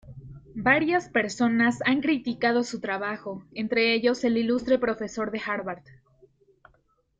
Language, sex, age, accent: Spanish, female, 19-29, México